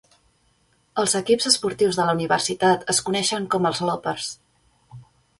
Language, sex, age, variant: Catalan, female, 30-39, Central